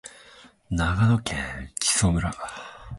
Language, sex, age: Japanese, male, 19-29